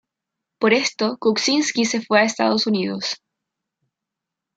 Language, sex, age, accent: Spanish, female, 19-29, Chileno: Chile, Cuyo